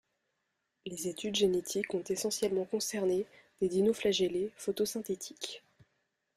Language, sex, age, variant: French, female, under 19, Français de métropole